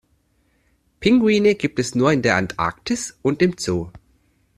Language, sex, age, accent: German, male, 30-39, Deutschland Deutsch